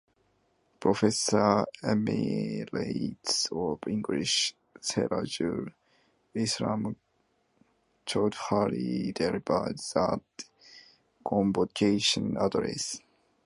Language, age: English, 19-29